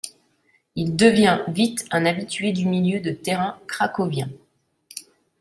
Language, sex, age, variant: French, female, 30-39, Français de métropole